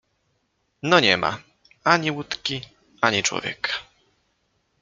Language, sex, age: Polish, male, 19-29